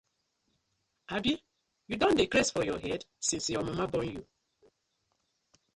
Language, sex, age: Nigerian Pidgin, female, 30-39